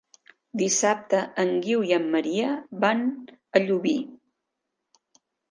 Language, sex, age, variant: Catalan, female, 50-59, Central